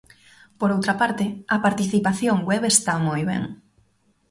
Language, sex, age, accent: Galician, female, 19-29, Normativo (estándar)